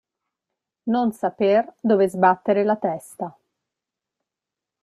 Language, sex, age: Italian, female, 40-49